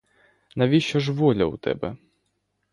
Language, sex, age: Ukrainian, male, 19-29